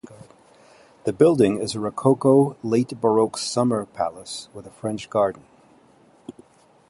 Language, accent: English, United States English